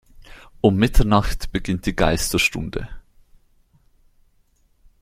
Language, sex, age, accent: German, male, 19-29, Schweizerdeutsch